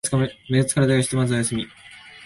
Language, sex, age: Japanese, male, 19-29